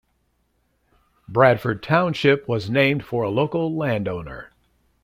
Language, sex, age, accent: English, male, 60-69, United States English